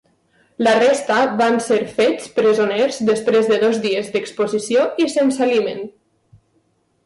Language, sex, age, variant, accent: Catalan, female, 19-29, Valencià meridional, valencià